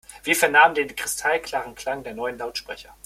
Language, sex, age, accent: German, male, 19-29, Deutschland Deutsch